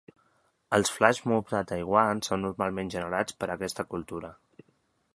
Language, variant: Catalan, Central